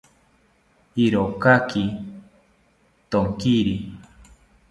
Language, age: South Ucayali Ashéninka, 40-49